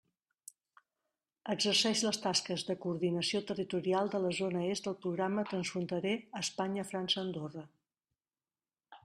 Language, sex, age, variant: Catalan, female, 40-49, Central